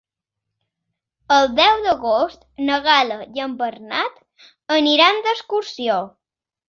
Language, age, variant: Catalan, under 19, Balear